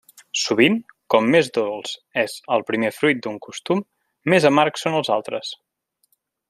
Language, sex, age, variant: Catalan, male, 30-39, Nord-Occidental